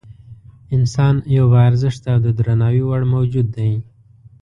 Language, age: Pashto, 19-29